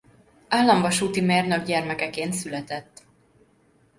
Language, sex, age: Hungarian, female, 19-29